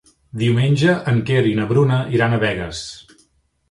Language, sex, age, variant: Catalan, male, 40-49, Central